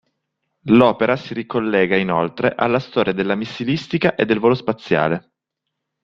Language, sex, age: Italian, male, 30-39